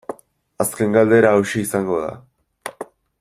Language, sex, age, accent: Basque, male, 19-29, Erdialdekoa edo Nafarra (Gipuzkoa, Nafarroa)